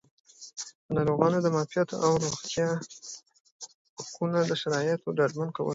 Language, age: Pashto, 19-29